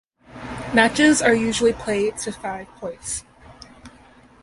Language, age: English, 19-29